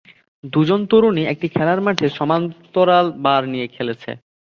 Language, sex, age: Bengali, male, 19-29